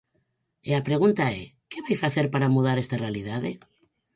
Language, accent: Galician, Normativo (estándar)